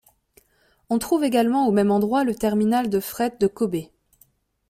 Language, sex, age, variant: French, female, 19-29, Français de métropole